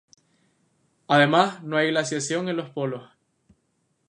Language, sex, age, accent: Spanish, male, 19-29, España: Islas Canarias